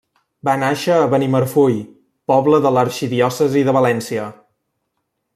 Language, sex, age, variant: Catalan, male, 19-29, Central